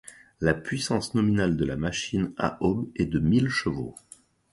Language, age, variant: French, 30-39, Français de métropole